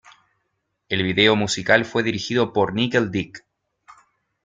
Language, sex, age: Spanish, male, 19-29